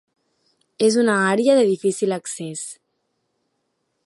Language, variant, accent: Catalan, Nord-Occidental, central